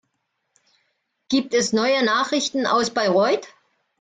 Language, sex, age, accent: German, female, 40-49, Deutschland Deutsch